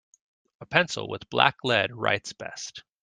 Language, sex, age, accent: English, male, 40-49, United States English